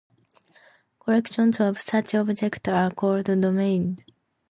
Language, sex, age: English, female, 19-29